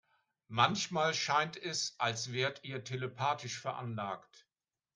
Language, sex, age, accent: German, male, 60-69, Deutschland Deutsch